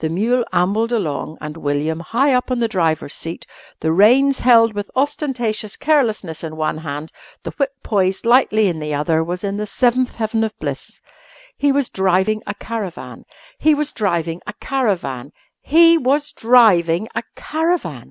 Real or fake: real